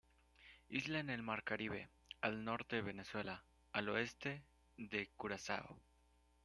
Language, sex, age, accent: Spanish, male, under 19, México